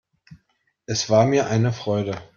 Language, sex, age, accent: German, male, 30-39, Deutschland Deutsch